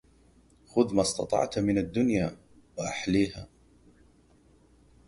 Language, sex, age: Arabic, male, 40-49